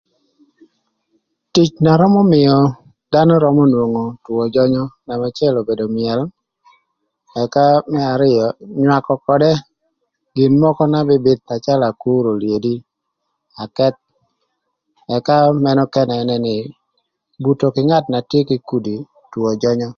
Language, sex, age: Thur, male, 40-49